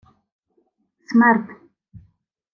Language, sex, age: Ukrainian, female, 19-29